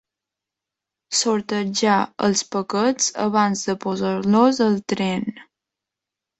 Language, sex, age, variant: Catalan, female, under 19, Balear